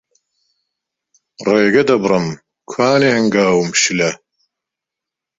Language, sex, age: Central Kurdish, male, 30-39